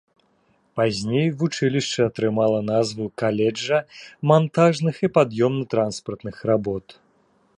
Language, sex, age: Belarusian, male, 40-49